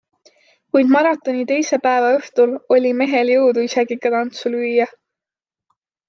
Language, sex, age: Estonian, female, 19-29